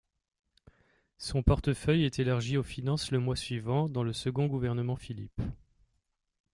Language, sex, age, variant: French, male, 30-39, Français de métropole